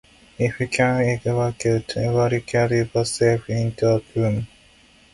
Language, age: English, 19-29